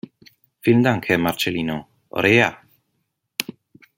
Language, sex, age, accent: German, male, 19-29, Schweizerdeutsch